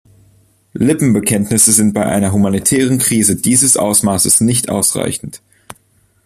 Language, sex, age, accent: German, male, 19-29, Deutschland Deutsch